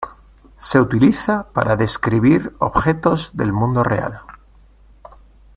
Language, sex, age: Spanish, male, 40-49